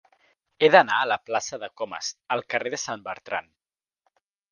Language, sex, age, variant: Catalan, male, under 19, Central